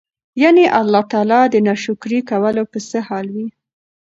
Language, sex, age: Pashto, female, under 19